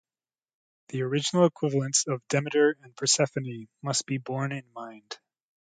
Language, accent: English, United States English